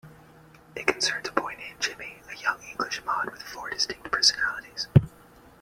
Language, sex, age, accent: English, male, 30-39, United States English